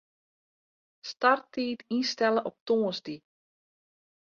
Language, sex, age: Western Frisian, female, 40-49